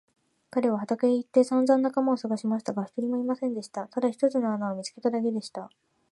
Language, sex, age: Japanese, female, 19-29